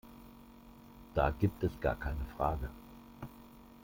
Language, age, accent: German, 50-59, Deutschland Deutsch